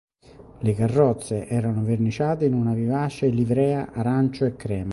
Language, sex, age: Italian, male, 60-69